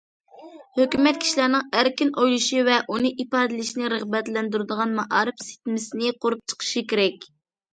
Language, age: Uyghur, 19-29